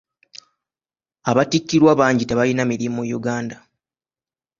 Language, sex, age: Ganda, male, 19-29